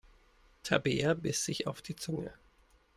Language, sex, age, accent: German, male, 30-39, Deutschland Deutsch